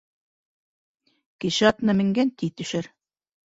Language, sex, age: Bashkir, female, 60-69